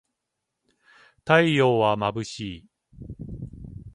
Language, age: Japanese, 50-59